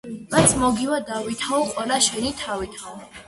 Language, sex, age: Georgian, female, 90+